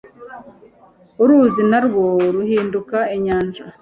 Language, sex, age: Kinyarwanda, female, 30-39